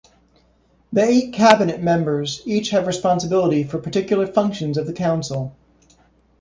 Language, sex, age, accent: English, male, 30-39, United States English